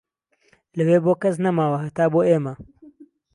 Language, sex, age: Central Kurdish, male, 19-29